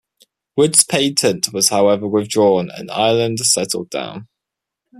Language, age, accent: English, 19-29, England English